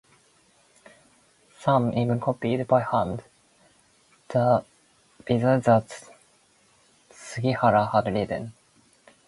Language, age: English, 19-29